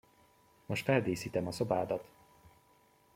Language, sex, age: Hungarian, male, 19-29